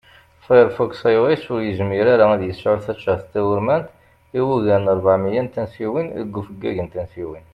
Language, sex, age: Kabyle, male, 40-49